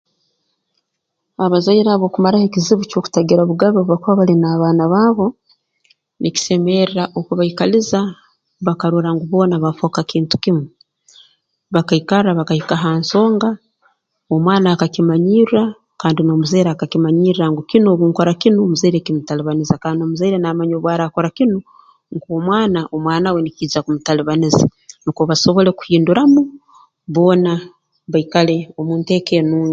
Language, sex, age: Tooro, female, 50-59